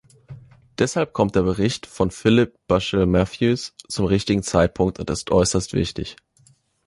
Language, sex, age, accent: German, male, 19-29, Deutschland Deutsch